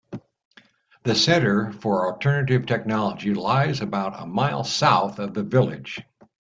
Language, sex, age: English, male, 70-79